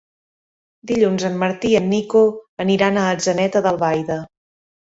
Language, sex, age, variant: Catalan, female, 40-49, Central